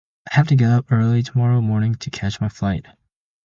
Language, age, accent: English, under 19, United States English